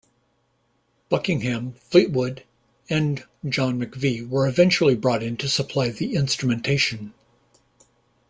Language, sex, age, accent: English, male, 60-69, United States English